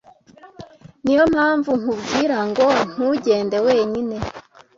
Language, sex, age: Kinyarwanda, female, 19-29